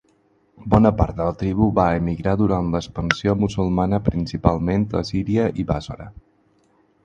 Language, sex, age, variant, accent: Catalan, male, 30-39, Balear, balear; aprenent (recent, des del castellà)